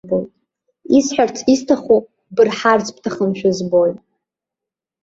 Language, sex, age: Abkhazian, female, under 19